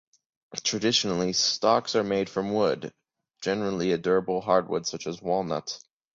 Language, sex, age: English, male, under 19